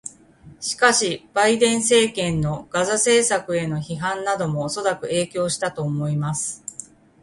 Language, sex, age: Japanese, female, 40-49